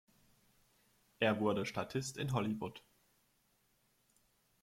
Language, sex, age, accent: German, male, 19-29, Deutschland Deutsch